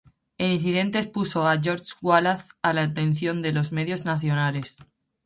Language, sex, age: Spanish, female, 19-29